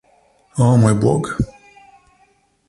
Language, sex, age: Slovenian, male, 30-39